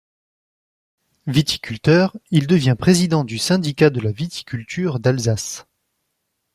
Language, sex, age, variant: French, male, 19-29, Français de métropole